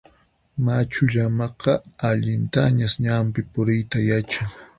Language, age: Puno Quechua, 19-29